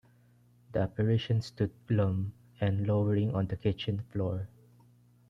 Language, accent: English, Filipino